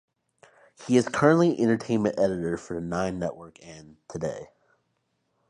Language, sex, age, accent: English, male, under 19, United States English